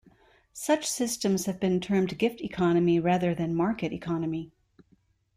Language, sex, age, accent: English, female, 50-59, United States English